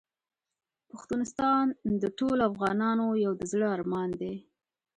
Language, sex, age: Pashto, female, 19-29